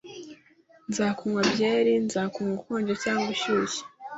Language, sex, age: Kinyarwanda, female, 30-39